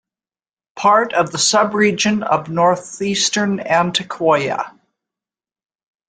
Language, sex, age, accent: English, female, 60-69, Canadian English